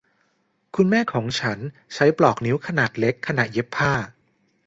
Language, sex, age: Thai, male, 30-39